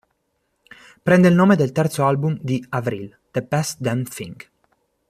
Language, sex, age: Italian, male, 19-29